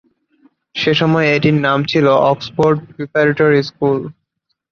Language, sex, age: Bengali, male, 19-29